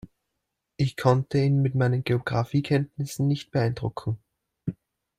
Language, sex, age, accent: German, male, 30-39, Österreichisches Deutsch